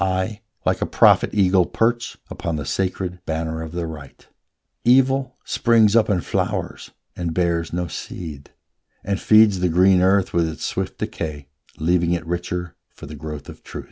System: none